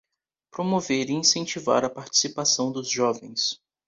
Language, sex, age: Portuguese, male, 19-29